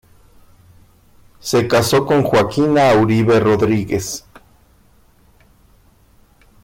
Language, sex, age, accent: Spanish, male, 40-49, México